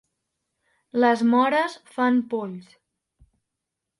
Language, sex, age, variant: Catalan, female, under 19, Central